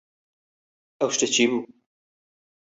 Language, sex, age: Central Kurdish, male, 30-39